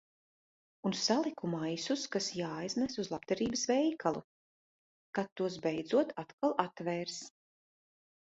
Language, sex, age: Latvian, female, 30-39